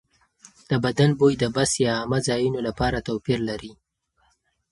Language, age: Pashto, 19-29